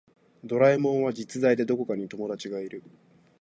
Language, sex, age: Japanese, male, 19-29